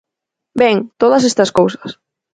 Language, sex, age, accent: Galician, female, 19-29, Central (gheada)